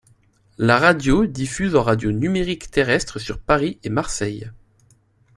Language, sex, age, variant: French, male, 19-29, Français de métropole